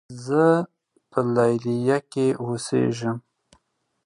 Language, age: Pashto, 40-49